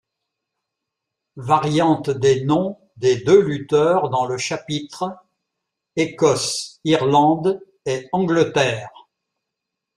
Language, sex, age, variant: French, male, 70-79, Français de métropole